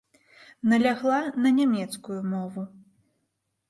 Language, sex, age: Belarusian, female, 30-39